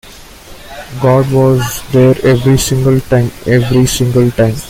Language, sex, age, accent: English, male, 19-29, India and South Asia (India, Pakistan, Sri Lanka)